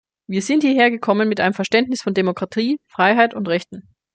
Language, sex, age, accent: German, female, 19-29, Österreichisches Deutsch